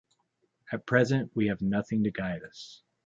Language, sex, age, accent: English, male, 40-49, United States English